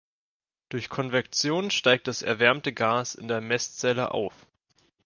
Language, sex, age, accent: German, male, 19-29, Deutschland Deutsch